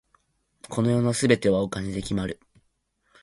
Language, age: Japanese, under 19